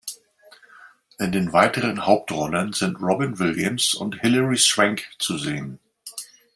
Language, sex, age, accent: German, male, 60-69, Deutschland Deutsch